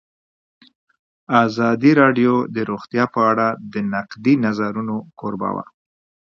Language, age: Pashto, 50-59